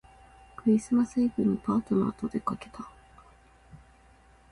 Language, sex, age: Japanese, female, 30-39